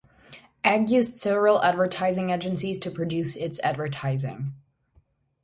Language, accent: English, United States English